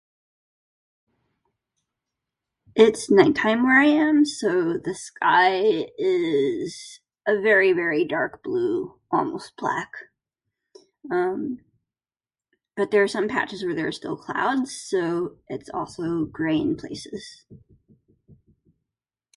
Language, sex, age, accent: English, female, 30-39, United States English